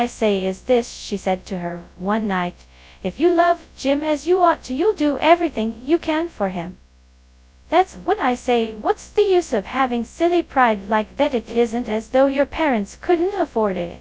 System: TTS, FastPitch